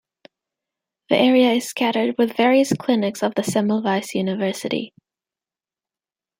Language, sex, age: English, female, 19-29